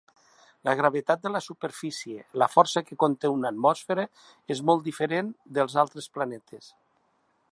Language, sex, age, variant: Catalan, male, 60-69, Central